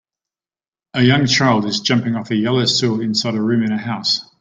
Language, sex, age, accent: English, male, 40-49, Australian English